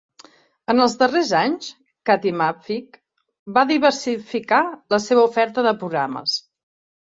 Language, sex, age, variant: Catalan, female, 30-39, Central